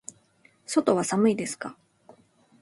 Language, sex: Japanese, female